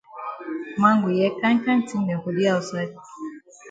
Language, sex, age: Cameroon Pidgin, female, 40-49